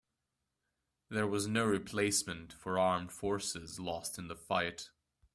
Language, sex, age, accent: English, male, 19-29, England English